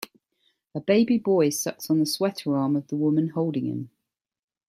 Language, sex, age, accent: English, female, 40-49, England English